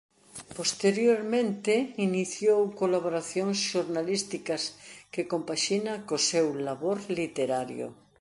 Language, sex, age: Galician, female, 60-69